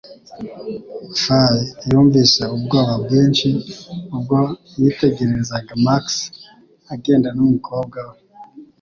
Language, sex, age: Kinyarwanda, male, 19-29